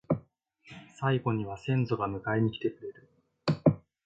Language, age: Japanese, 19-29